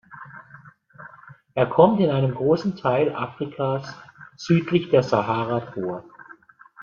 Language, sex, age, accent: German, male, 50-59, Deutschland Deutsch